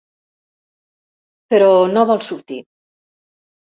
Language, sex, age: Catalan, female, 60-69